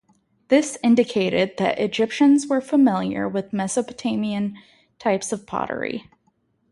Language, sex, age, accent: English, female, 19-29, United States English